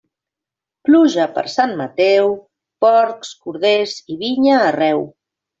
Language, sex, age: Catalan, female, 50-59